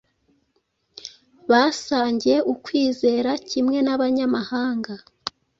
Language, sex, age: Kinyarwanda, female, 30-39